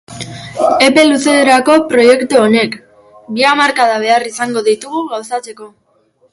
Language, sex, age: Basque, female, under 19